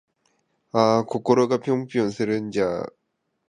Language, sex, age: Japanese, male, 30-39